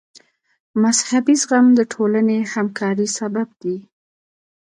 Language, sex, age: Pashto, female, 30-39